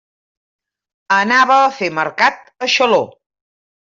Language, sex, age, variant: Catalan, female, 50-59, Central